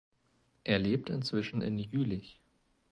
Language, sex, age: German, male, 19-29